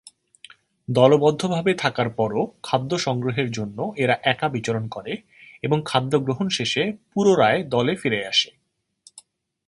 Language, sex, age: Bengali, male, 30-39